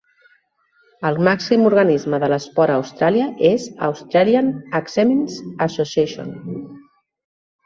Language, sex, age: Catalan, female, 30-39